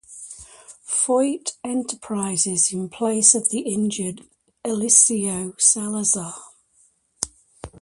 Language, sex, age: English, female, 60-69